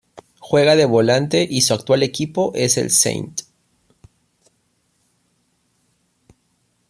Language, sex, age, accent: Spanish, male, 19-29, Andino-Pacífico: Colombia, Perú, Ecuador, oeste de Bolivia y Venezuela andina